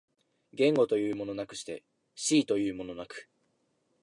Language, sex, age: Japanese, male, under 19